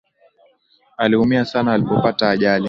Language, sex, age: Swahili, male, 19-29